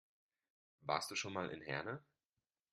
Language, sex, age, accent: German, male, 19-29, Deutschland Deutsch